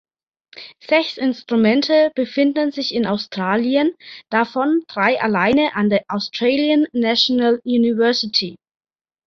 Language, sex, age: German, female, 30-39